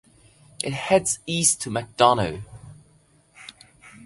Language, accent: English, England English